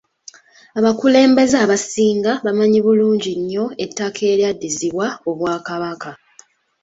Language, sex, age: Ganda, female, 19-29